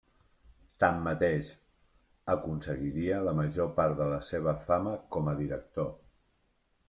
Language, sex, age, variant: Catalan, male, 40-49, Central